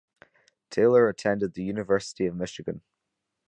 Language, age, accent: English, under 19, Scottish English